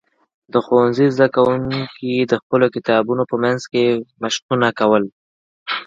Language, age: Pashto, under 19